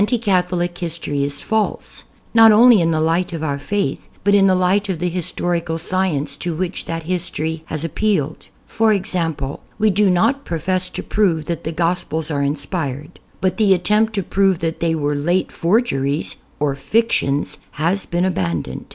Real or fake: real